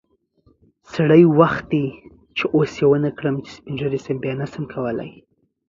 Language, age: Pashto, under 19